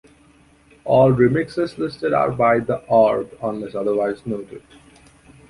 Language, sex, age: English, male, 19-29